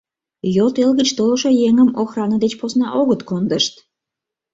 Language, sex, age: Mari, female, 40-49